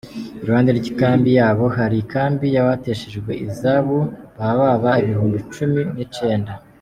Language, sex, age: Kinyarwanda, male, 30-39